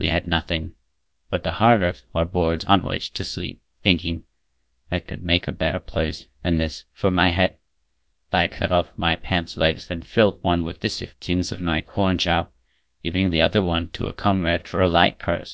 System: TTS, GlowTTS